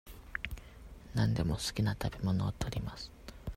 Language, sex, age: Japanese, male, 19-29